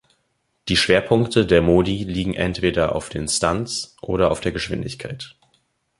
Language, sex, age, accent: German, male, 19-29, Deutschland Deutsch